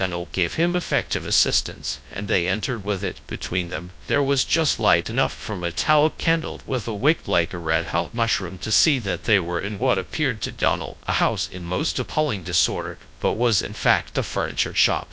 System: TTS, GradTTS